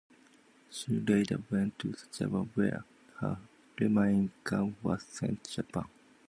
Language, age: English, 30-39